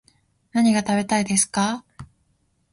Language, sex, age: Japanese, female, 19-29